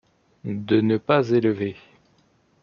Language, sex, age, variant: French, male, 19-29, Français de métropole